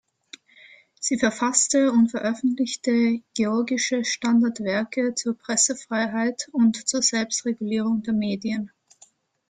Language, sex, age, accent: German, female, 19-29, Österreichisches Deutsch